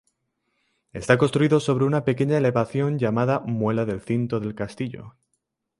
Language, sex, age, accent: Spanish, male, under 19, España: Centro-Sur peninsular (Madrid, Toledo, Castilla-La Mancha)